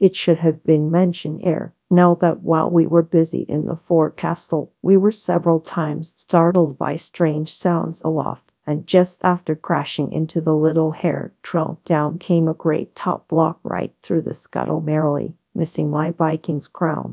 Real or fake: fake